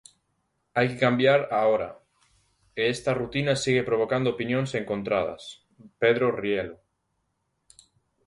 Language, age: Galician, 19-29